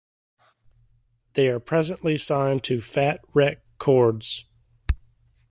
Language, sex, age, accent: English, male, 19-29, United States English